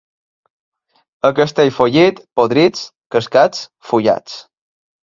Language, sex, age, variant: Catalan, male, 19-29, Balear